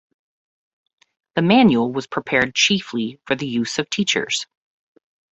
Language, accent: English, United States English